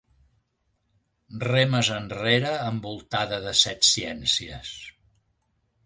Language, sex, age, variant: Catalan, male, 70-79, Central